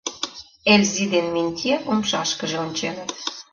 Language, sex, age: Mari, female, 40-49